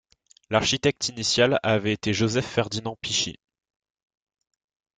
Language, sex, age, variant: French, male, 19-29, Français de métropole